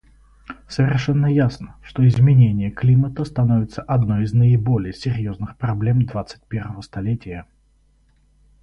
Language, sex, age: Russian, male, 19-29